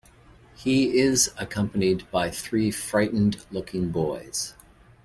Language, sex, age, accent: English, male, 50-59, Canadian English